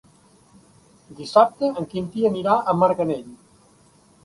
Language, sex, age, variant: Catalan, male, 60-69, Central